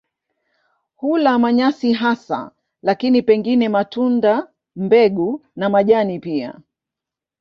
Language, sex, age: Swahili, female, 50-59